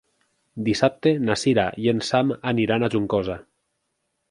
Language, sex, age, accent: Catalan, male, 19-29, valencià